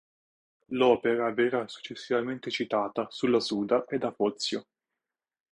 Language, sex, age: Italian, male, 19-29